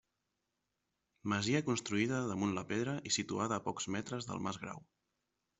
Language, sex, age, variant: Catalan, male, 30-39, Central